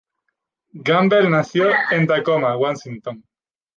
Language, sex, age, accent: Spanish, male, 19-29, España: Islas Canarias